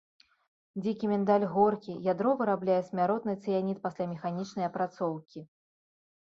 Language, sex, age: Belarusian, female, 30-39